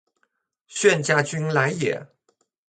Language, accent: Chinese, 出生地：湖南省